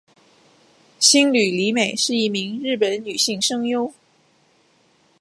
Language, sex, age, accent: Chinese, female, 30-39, 出生地：广东省